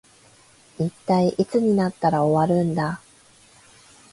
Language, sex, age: Japanese, female, 30-39